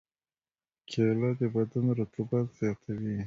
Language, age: Pashto, 19-29